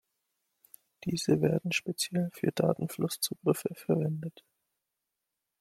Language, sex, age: German, male, 19-29